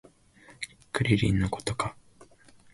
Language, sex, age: Japanese, male, 19-29